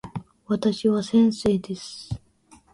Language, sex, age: Japanese, female, 19-29